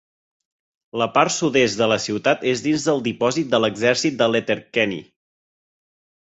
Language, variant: Catalan, Central